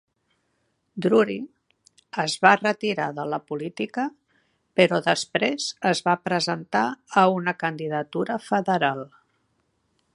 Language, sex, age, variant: Catalan, female, 70-79, Central